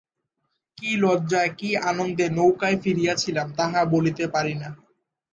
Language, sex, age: Bengali, male, 19-29